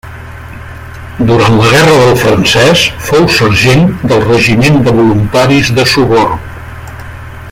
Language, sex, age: Catalan, male, 60-69